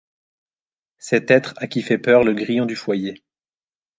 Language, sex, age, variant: French, male, 19-29, Français de métropole